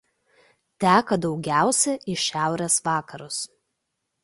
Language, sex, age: Lithuanian, female, 30-39